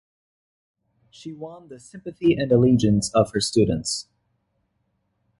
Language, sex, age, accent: English, male, under 19, United States English